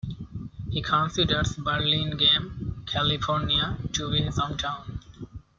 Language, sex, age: English, male, 19-29